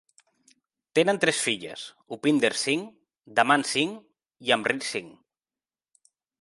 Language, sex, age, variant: Catalan, male, 30-39, Central